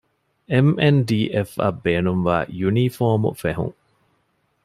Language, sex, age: Divehi, male, 30-39